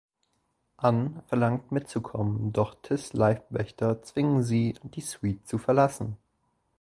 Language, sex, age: German, male, under 19